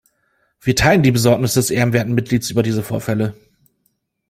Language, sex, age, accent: German, male, 30-39, Deutschland Deutsch